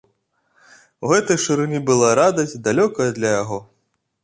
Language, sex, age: Belarusian, male, 30-39